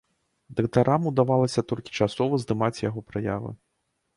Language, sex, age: Belarusian, male, 30-39